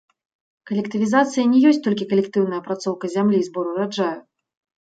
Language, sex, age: Belarusian, female, 30-39